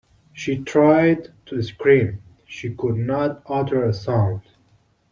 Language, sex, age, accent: English, male, 19-29, United States English